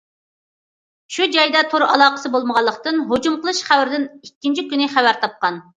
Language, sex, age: Uyghur, female, 40-49